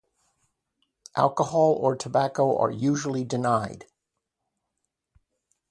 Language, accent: English, United States English